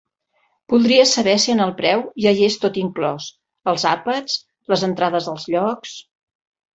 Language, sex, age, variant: Catalan, female, 50-59, Central